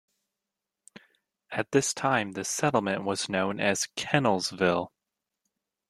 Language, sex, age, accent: English, male, 19-29, United States English